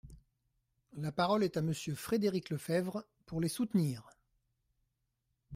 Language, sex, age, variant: French, male, 40-49, Français de métropole